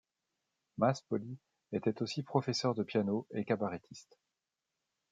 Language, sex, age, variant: French, male, 40-49, Français de métropole